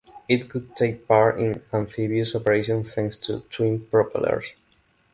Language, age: English, 19-29